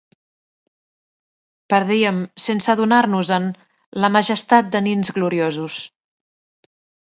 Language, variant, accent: Catalan, Central, central